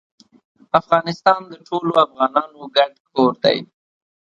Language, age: Pashto, 19-29